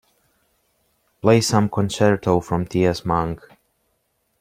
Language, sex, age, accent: English, male, 19-29, England English